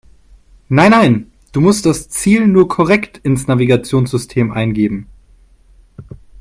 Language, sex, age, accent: German, male, 30-39, Deutschland Deutsch